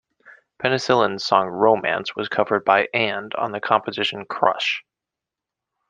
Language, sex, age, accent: English, male, 19-29, United States English